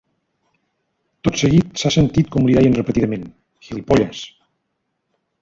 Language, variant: Catalan, Central